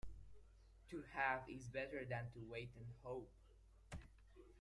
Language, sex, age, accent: English, male, under 19, England English